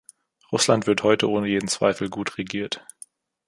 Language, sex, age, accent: German, male, 19-29, Deutschland Deutsch